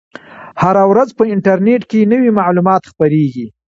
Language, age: Pashto, 40-49